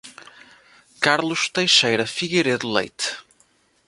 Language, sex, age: Portuguese, male, 30-39